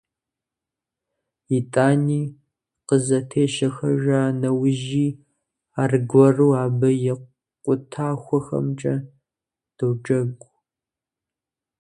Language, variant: Kabardian, Адыгэбзэ (Къэбэрдей, Кирил, псоми зэдай)